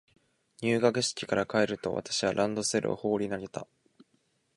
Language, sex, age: Japanese, male, 19-29